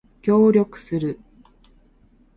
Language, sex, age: Japanese, female, 50-59